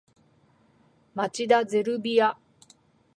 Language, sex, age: Japanese, female, 50-59